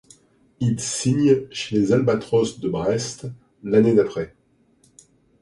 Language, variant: French, Français de métropole